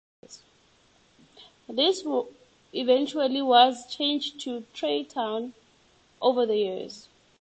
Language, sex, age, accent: English, female, 19-29, England English